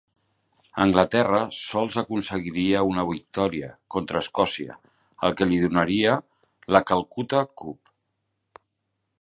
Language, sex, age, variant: Catalan, male, 40-49, Central